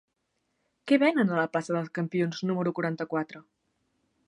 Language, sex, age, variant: Catalan, female, under 19, Central